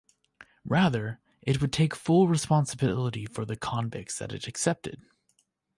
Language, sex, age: English, male, 19-29